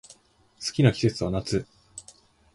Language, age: Japanese, 19-29